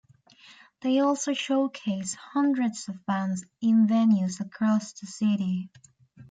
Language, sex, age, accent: English, female, 19-29, Irish English